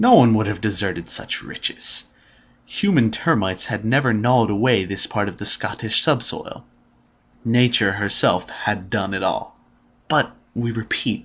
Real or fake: real